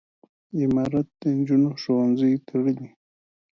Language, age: Pashto, 19-29